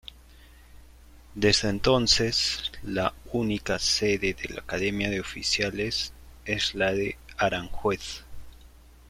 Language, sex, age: Spanish, male, 19-29